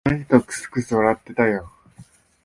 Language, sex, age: Japanese, male, 19-29